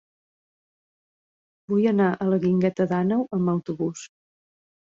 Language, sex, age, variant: Catalan, female, 40-49, Septentrional